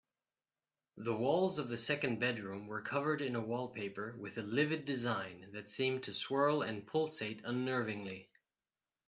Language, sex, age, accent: English, male, 19-29, United States English